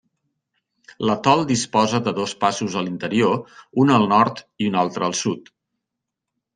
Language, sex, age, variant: Catalan, male, 50-59, Central